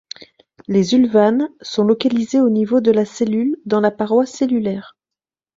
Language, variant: French, Français de métropole